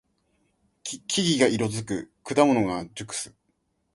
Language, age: Japanese, 19-29